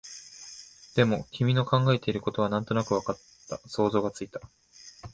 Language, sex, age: Japanese, male, 19-29